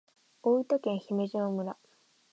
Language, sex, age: Japanese, female, 19-29